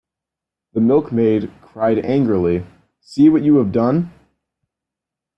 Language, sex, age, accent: English, male, 19-29, United States English